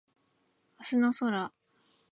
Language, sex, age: Japanese, female, 19-29